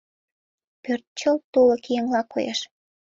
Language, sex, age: Mari, female, 19-29